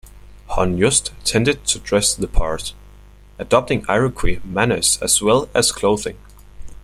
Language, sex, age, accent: English, male, under 19, United States English